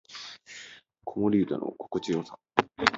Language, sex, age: Japanese, male, under 19